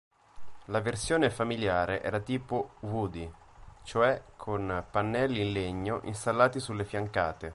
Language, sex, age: Italian, male, 19-29